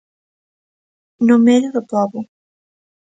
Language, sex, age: Galician, female, 19-29